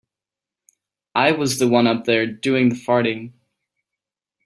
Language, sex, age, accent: English, male, 19-29, United States English